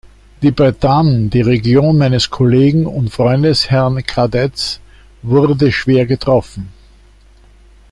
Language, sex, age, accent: German, male, 60-69, Österreichisches Deutsch